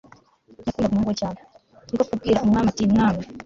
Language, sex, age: Kinyarwanda, female, 19-29